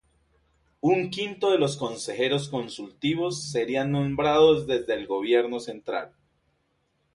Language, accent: Spanish, Andino-Pacífico: Colombia, Perú, Ecuador, oeste de Bolivia y Venezuela andina